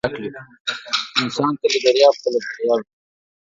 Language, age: Pashto, 30-39